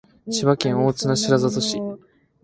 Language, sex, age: Japanese, male, 19-29